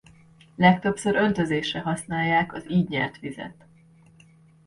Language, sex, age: Hungarian, female, 40-49